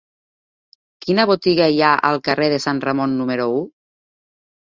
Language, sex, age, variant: Catalan, female, 30-39, Nord-Occidental